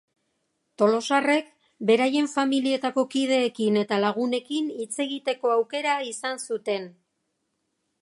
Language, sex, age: Basque, female, 60-69